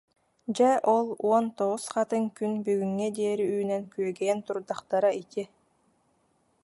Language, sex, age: Yakut, female, 19-29